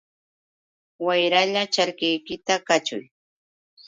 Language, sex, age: Yauyos Quechua, female, 60-69